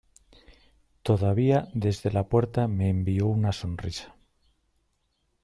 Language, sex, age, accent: Spanish, male, 40-49, España: Norte peninsular (Asturias, Castilla y León, Cantabria, País Vasco, Navarra, Aragón, La Rioja, Guadalajara, Cuenca)